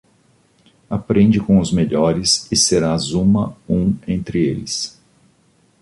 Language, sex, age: Portuguese, male, 50-59